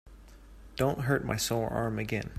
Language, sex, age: English, male, 30-39